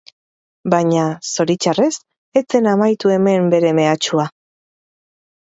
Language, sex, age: Basque, female, 30-39